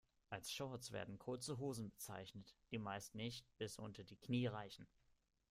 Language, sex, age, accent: German, male, 19-29, Deutschland Deutsch